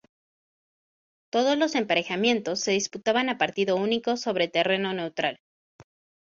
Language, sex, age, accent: Spanish, female, 19-29, México